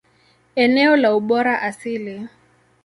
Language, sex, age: Swahili, male, 30-39